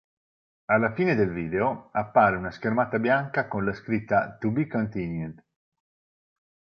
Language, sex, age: Italian, male, 40-49